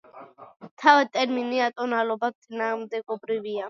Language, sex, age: Georgian, female, under 19